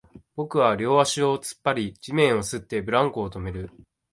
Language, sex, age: Japanese, male, 19-29